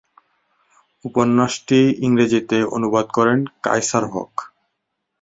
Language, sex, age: Bengali, male, 19-29